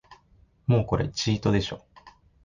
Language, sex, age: Japanese, male, 19-29